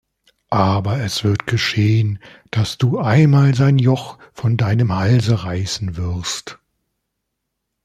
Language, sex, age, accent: German, male, 40-49, Deutschland Deutsch